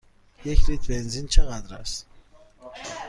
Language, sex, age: Persian, male, 30-39